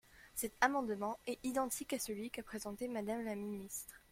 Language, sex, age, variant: French, female, under 19, Français de métropole